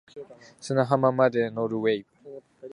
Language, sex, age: Japanese, male, under 19